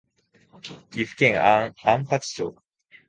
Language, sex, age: Japanese, male, 19-29